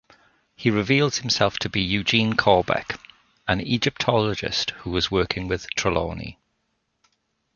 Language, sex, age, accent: English, male, 40-49, Welsh English